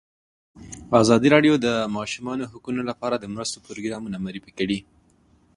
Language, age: Pashto, 19-29